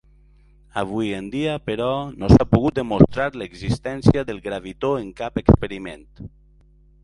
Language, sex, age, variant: Catalan, male, 40-49, Valencià meridional